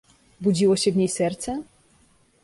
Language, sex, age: Polish, female, 19-29